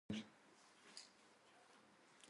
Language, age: Pashto, 19-29